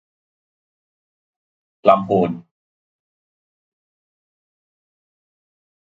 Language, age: Thai, 30-39